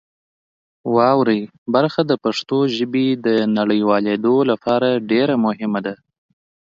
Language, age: Pashto, 19-29